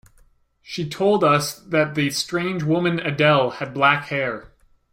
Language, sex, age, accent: English, male, 19-29, Canadian English